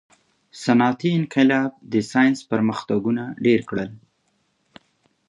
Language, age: Pashto, 30-39